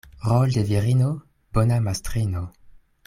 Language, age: Esperanto, 19-29